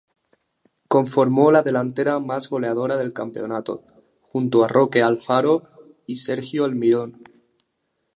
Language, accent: Spanish, España: Norte peninsular (Asturias, Castilla y León, Cantabria, País Vasco, Navarra, Aragón, La Rioja, Guadalajara, Cuenca)